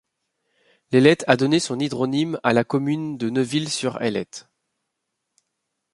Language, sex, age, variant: French, male, 30-39, Français de métropole